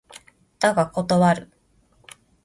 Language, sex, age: Japanese, female, 30-39